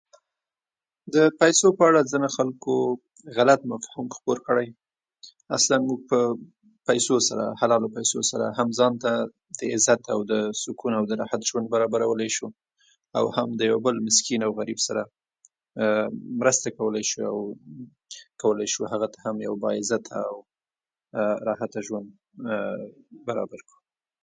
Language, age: Pashto, 30-39